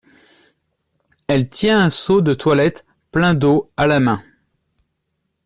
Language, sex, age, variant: French, male, 30-39, Français de métropole